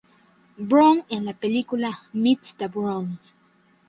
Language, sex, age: Spanish, male, under 19